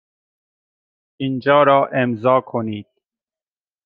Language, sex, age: Persian, male, 40-49